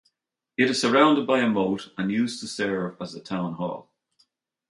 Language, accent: English, Irish English